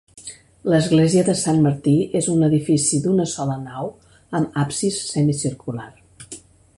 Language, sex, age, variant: Catalan, female, 50-59, Central